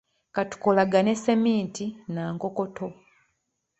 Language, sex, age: Ganda, female, 19-29